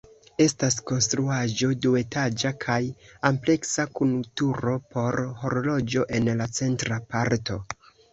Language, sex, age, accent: Esperanto, female, 19-29, Internacia